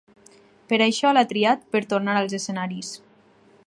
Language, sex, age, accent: Catalan, female, 19-29, valencià